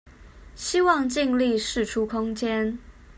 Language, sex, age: Chinese, female, 30-39